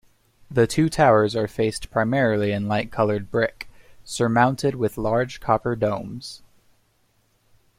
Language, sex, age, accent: English, male, 19-29, United States English